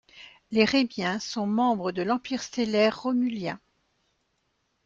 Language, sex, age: French, female, 60-69